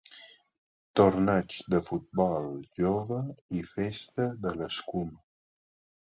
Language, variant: Catalan, Balear